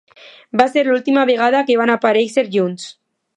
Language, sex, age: Catalan, female, under 19